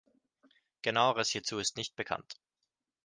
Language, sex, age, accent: German, male, 19-29, Österreichisches Deutsch